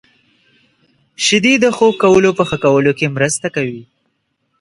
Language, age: Pashto, 19-29